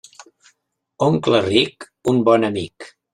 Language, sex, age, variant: Catalan, male, 60-69, Central